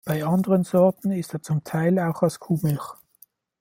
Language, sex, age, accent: German, male, 19-29, Schweizerdeutsch